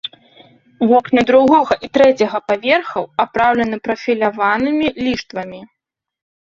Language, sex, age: Belarusian, female, 19-29